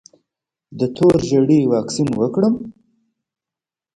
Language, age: Pashto, 19-29